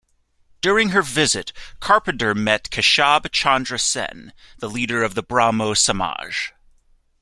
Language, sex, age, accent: English, male, 19-29, United States English